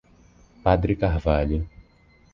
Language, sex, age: Portuguese, male, 19-29